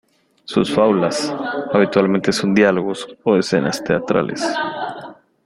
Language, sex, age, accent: Spanish, male, 19-29, América central